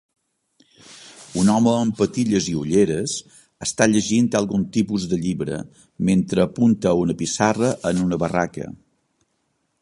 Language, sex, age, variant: Catalan, male, 60-69, Balear